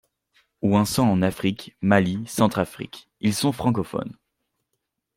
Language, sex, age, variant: French, male, under 19, Français de métropole